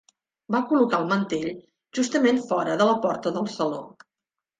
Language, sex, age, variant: Catalan, female, 50-59, Nord-Occidental